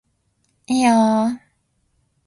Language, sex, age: Japanese, female, 19-29